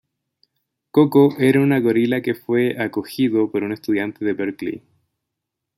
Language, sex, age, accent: Spanish, male, 19-29, Chileno: Chile, Cuyo